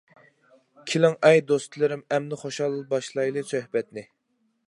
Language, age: Uyghur, 19-29